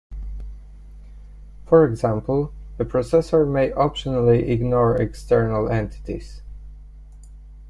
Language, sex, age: English, male, 19-29